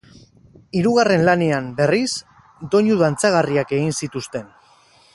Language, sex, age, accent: Basque, male, 30-39, Mendebalekoa (Araba, Bizkaia, Gipuzkoako mendebaleko herri batzuk)